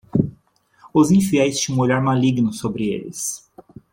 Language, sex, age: Portuguese, male, 19-29